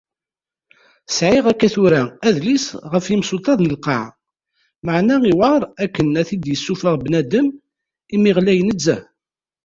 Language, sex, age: Kabyle, male, 30-39